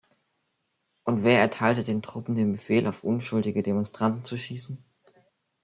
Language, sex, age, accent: German, male, under 19, Deutschland Deutsch